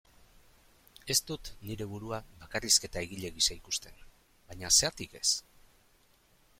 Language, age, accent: Basque, 50-59, Erdialdekoa edo Nafarra (Gipuzkoa, Nafarroa)